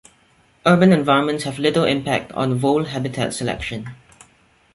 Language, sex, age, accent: English, male, under 19, Singaporean English